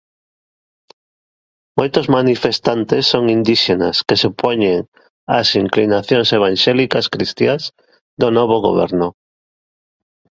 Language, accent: Galician, Atlántico (seseo e gheada)